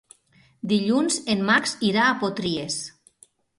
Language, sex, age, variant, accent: Catalan, female, 40-49, Nord-Occidental, nord-occidental